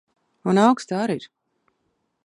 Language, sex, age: Latvian, female, 30-39